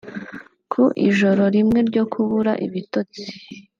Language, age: Kinyarwanda, 19-29